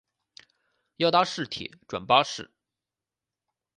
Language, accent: Chinese, 出生地：山东省